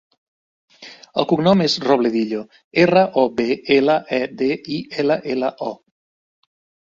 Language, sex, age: Catalan, male, 40-49